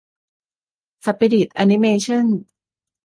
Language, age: Thai, 19-29